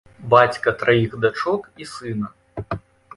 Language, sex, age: Belarusian, male, 19-29